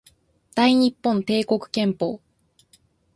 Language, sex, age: Japanese, female, 19-29